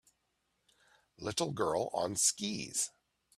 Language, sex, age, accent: English, male, 50-59, United States English